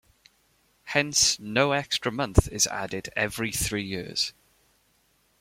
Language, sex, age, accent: English, male, 19-29, Welsh English